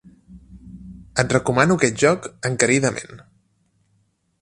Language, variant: Catalan, Nord-Occidental